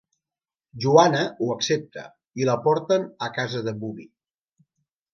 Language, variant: Catalan, Central